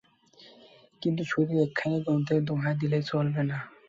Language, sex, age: Bengali, male, under 19